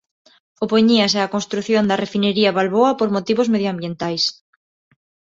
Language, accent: Galician, Neofalante